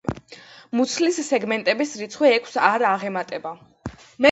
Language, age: Georgian, under 19